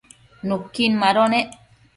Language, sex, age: Matsés, female, 30-39